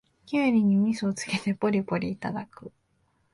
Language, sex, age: Japanese, female, 19-29